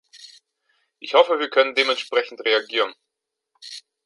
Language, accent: German, Deutschland Deutsch